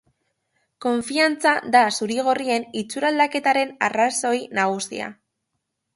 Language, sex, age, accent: Basque, female, under 19, Mendebalekoa (Araba, Bizkaia, Gipuzkoako mendebaleko herri batzuk)